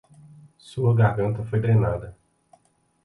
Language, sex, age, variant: Portuguese, male, 30-39, Portuguese (Brasil)